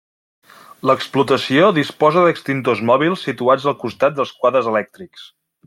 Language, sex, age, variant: Catalan, male, 30-39, Central